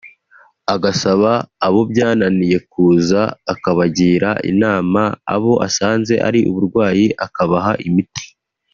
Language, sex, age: Kinyarwanda, male, 19-29